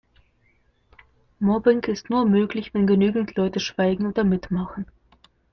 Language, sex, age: German, female, under 19